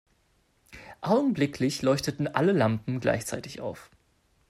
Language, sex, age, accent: German, male, 19-29, Deutschland Deutsch